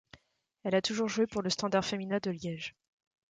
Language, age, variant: French, 30-39, Français de métropole